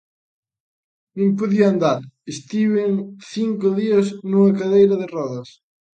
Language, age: Galician, 19-29